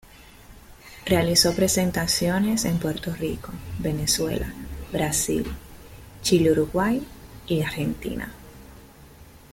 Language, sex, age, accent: Spanish, female, 19-29, Caribe: Cuba, Venezuela, Puerto Rico, República Dominicana, Panamá, Colombia caribeña, México caribeño, Costa del golfo de México